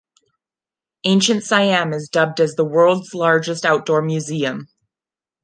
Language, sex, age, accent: English, female, 30-39, United States English